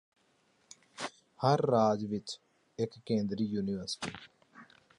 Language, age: Punjabi, 30-39